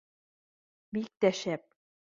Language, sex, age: Bashkir, female, 30-39